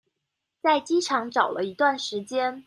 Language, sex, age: Chinese, female, 19-29